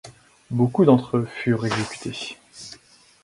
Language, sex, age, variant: French, male, 19-29, Français de métropole